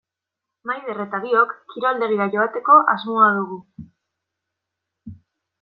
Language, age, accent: Basque, 19-29, Mendebalekoa (Araba, Bizkaia, Gipuzkoako mendebaleko herri batzuk)